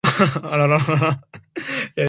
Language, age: English, 19-29